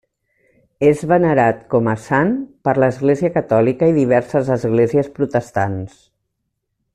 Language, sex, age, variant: Catalan, female, 50-59, Central